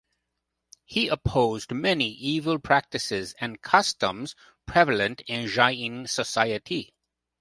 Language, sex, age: English, male, 50-59